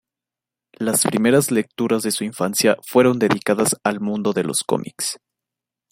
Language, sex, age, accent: Spanish, male, 19-29, México